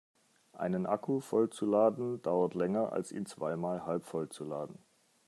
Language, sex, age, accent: German, male, 40-49, Deutschland Deutsch